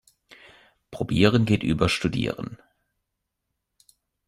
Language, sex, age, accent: German, male, 19-29, Deutschland Deutsch